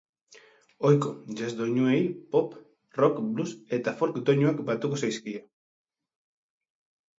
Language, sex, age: Basque, male, 30-39